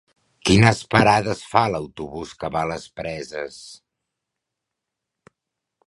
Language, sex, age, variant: Catalan, male, 40-49, Central